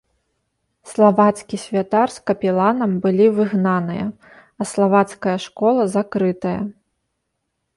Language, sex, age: Belarusian, female, 30-39